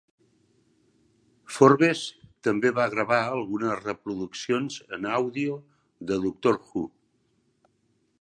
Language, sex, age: Catalan, male, 60-69